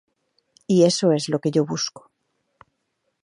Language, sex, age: Spanish, female, 30-39